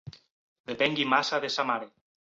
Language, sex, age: Catalan, male, 30-39